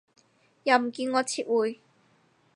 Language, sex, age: Cantonese, female, 19-29